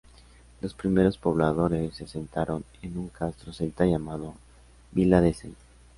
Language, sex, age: Spanish, male, 19-29